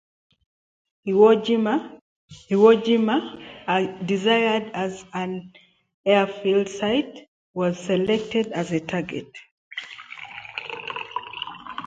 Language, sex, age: English, female, 30-39